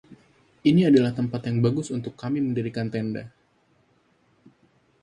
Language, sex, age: Indonesian, male, 19-29